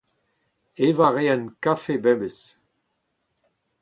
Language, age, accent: Breton, 70-79, Leoneg